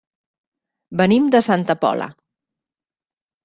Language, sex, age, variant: Catalan, female, 40-49, Central